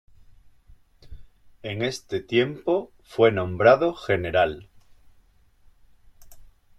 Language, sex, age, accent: Spanish, male, 40-49, España: Sur peninsular (Andalucia, Extremadura, Murcia)